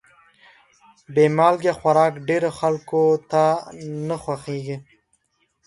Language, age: Pashto, under 19